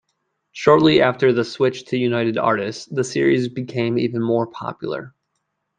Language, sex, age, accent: English, male, 30-39, United States English